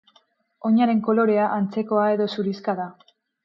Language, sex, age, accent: Basque, female, 19-29, Mendebalekoa (Araba, Bizkaia, Gipuzkoako mendebaleko herri batzuk)